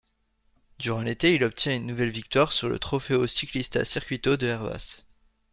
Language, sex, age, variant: French, male, 19-29, Français de métropole